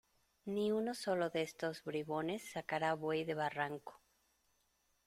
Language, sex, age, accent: Spanish, female, 40-49, México